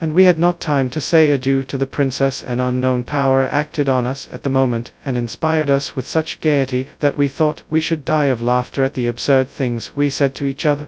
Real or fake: fake